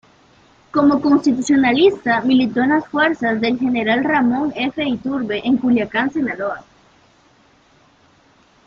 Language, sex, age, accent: Spanish, female, 19-29, América central